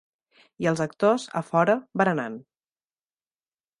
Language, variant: Catalan, Central